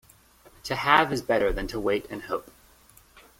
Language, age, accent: English, 19-29, United States English